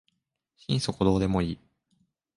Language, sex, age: Japanese, male, 19-29